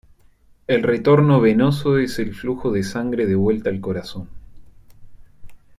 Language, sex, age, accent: Spanish, male, 19-29, Rioplatense: Argentina, Uruguay, este de Bolivia, Paraguay